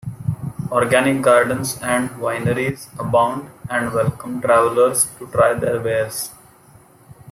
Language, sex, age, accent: English, male, 30-39, India and South Asia (India, Pakistan, Sri Lanka)